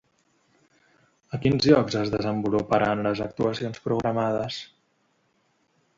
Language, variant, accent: Catalan, Central, central